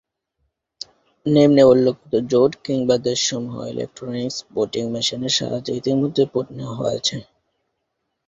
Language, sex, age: Bengali, male, 19-29